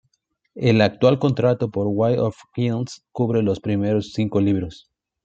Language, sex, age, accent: Spanish, male, 19-29, México